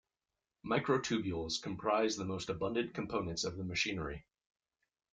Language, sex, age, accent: English, male, 19-29, United States English